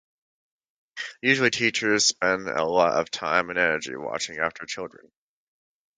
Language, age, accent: English, 19-29, United States English